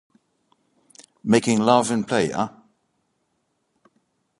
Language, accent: English, England English